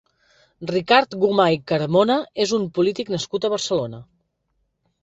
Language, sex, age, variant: Catalan, female, 30-39, Central